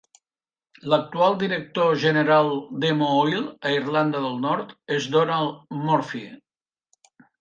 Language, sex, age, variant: Catalan, male, 60-69, Nord-Occidental